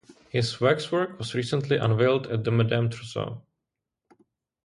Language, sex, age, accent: English, male, 30-39, Czech